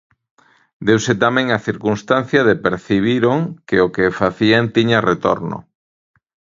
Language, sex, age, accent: Galician, male, 40-49, Normativo (estándar)